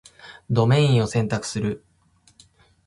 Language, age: Japanese, 19-29